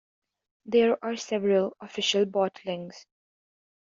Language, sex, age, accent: English, female, under 19, United States English